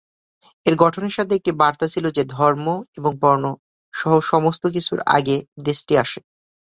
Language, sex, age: Bengali, male, 19-29